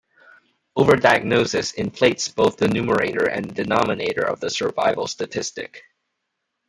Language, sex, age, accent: English, male, 19-29, United States English